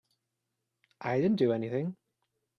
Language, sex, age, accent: English, male, 19-29, United States English